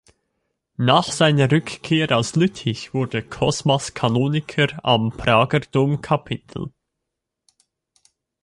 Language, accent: German, Schweizerdeutsch